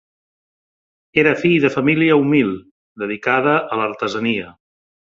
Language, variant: Catalan, Central